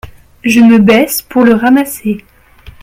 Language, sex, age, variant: French, female, 19-29, Français de métropole